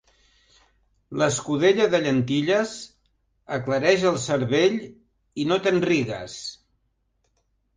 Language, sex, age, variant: Catalan, male, 70-79, Central